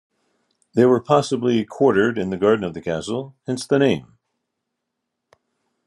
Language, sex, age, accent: English, male, 50-59, United States English